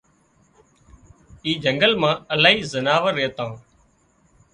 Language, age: Wadiyara Koli, 30-39